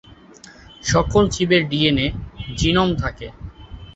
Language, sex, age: Bengali, male, under 19